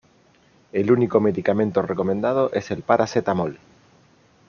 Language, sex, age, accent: Spanish, male, 30-39, Rioplatense: Argentina, Uruguay, este de Bolivia, Paraguay